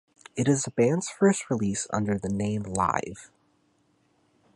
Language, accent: English, United States English